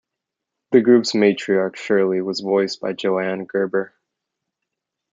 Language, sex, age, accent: English, male, 19-29, United States English